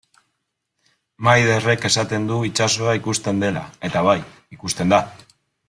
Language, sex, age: Basque, male, 30-39